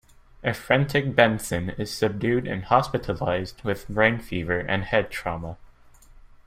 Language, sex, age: English, male, under 19